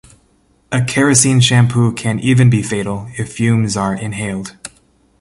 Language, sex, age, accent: English, male, 19-29, United States English